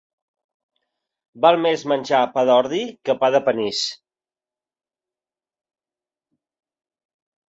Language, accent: Catalan, Català central